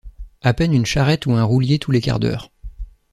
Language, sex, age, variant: French, male, 30-39, Français de métropole